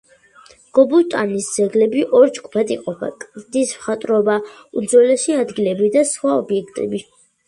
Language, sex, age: Georgian, female, 19-29